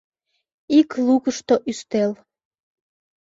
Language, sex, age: Mari, female, under 19